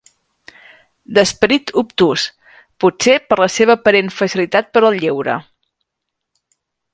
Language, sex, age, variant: Catalan, female, 40-49, Central